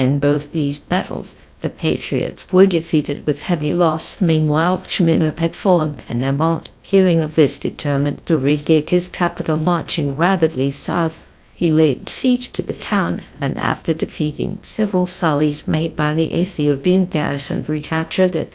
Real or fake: fake